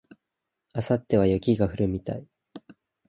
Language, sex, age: Japanese, male, 19-29